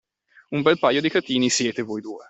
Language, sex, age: Italian, male, 19-29